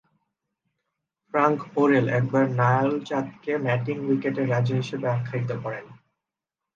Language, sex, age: Bengali, male, 19-29